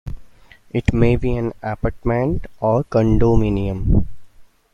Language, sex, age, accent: English, male, 19-29, United States English